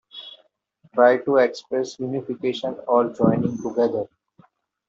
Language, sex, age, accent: English, male, 19-29, India and South Asia (India, Pakistan, Sri Lanka)